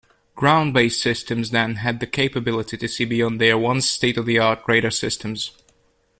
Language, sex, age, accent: English, male, 19-29, Scottish English